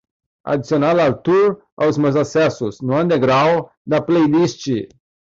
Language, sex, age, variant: Portuguese, male, 30-39, Portuguese (Brasil)